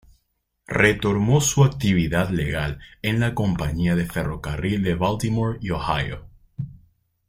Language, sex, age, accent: Spanish, male, 19-29, Andino-Pacífico: Colombia, Perú, Ecuador, oeste de Bolivia y Venezuela andina